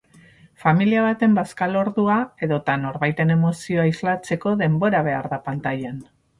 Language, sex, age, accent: Basque, female, 40-49, Mendebalekoa (Araba, Bizkaia, Gipuzkoako mendebaleko herri batzuk)